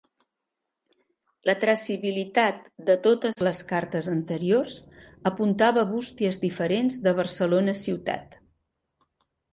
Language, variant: Catalan, Central